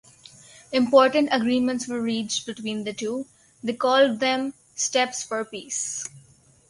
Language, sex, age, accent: English, female, under 19, India and South Asia (India, Pakistan, Sri Lanka)